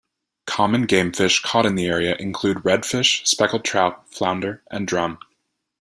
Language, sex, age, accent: English, male, 19-29, United States English